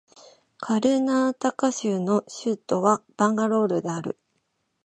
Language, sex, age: Japanese, female, 40-49